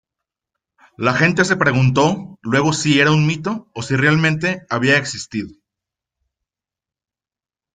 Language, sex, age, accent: Spanish, male, 40-49, México